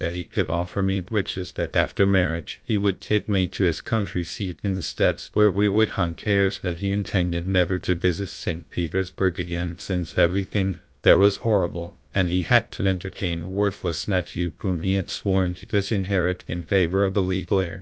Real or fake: fake